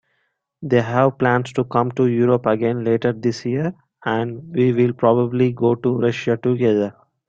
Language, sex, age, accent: English, male, 19-29, India and South Asia (India, Pakistan, Sri Lanka)